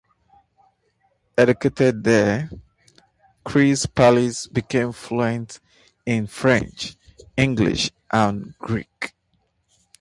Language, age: English, 30-39